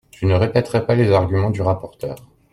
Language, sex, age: French, male, 30-39